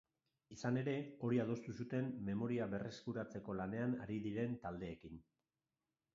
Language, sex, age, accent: Basque, male, 40-49, Mendebalekoa (Araba, Bizkaia, Gipuzkoako mendebaleko herri batzuk)